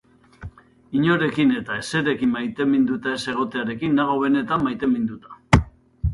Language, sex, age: Basque, male, 50-59